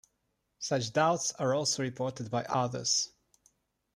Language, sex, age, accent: English, male, 30-39, United States English